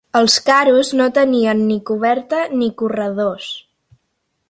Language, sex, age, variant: Catalan, female, under 19, Central